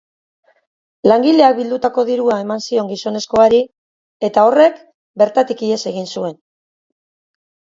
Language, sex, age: Basque, female, 50-59